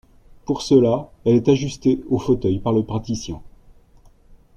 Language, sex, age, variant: French, male, 40-49, Français de métropole